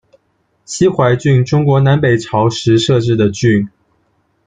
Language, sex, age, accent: Chinese, male, 19-29, 出生地：福建省